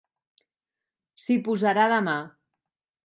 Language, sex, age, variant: Catalan, female, 60-69, Central